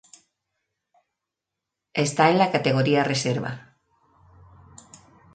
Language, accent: Spanish, España: Centro-Sur peninsular (Madrid, Toledo, Castilla-La Mancha)